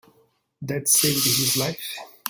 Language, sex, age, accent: English, male, 40-49, United States English